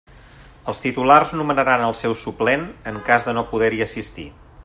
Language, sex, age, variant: Catalan, male, 40-49, Central